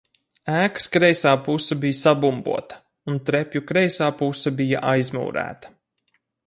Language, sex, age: Latvian, male, 30-39